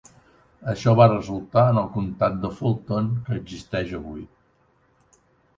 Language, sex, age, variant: Catalan, male, 60-69, Central